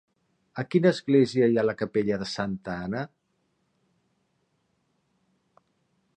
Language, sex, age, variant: Catalan, male, 50-59, Central